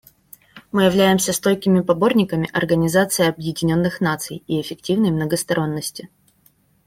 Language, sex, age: Russian, female, 19-29